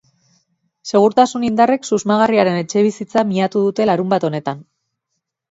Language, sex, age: Basque, female, 30-39